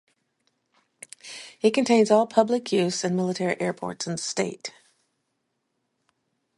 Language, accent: English, United States English